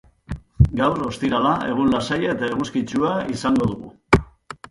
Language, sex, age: Basque, male, 50-59